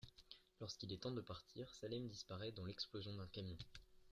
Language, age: French, under 19